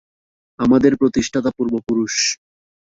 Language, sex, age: Bengali, male, 19-29